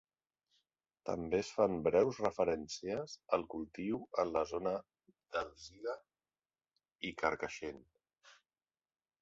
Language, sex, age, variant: Catalan, male, 40-49, Central